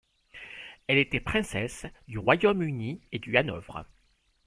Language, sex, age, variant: French, male, 40-49, Français de métropole